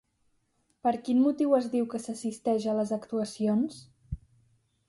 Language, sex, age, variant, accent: Catalan, female, 19-29, Central, central